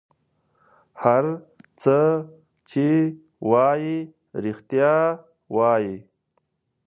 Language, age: Pashto, 19-29